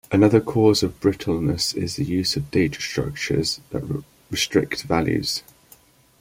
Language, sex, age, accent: English, male, 19-29, England English